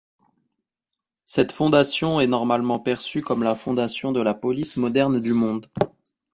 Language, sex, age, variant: French, male, 30-39, Français de métropole